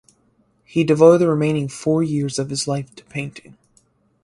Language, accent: English, United States English